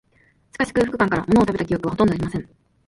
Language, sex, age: Japanese, female, 19-29